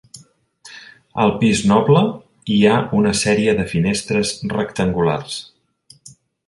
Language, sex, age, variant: Catalan, male, 50-59, Central